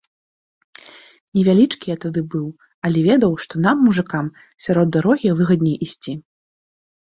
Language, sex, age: Belarusian, female, 19-29